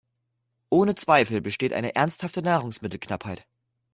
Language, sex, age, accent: German, male, under 19, Deutschland Deutsch